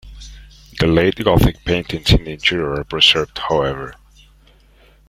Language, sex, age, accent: English, male, 40-49, United States English